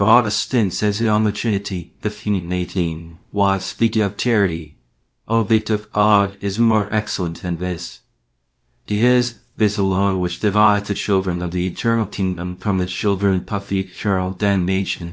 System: TTS, VITS